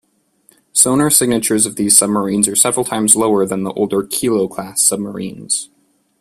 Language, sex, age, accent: English, male, under 19, United States English